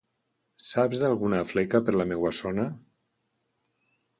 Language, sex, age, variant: Catalan, male, 60-69, Valencià central